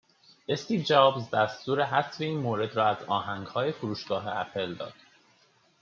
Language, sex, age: Persian, male, 19-29